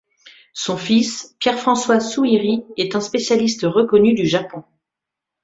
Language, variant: French, Français de métropole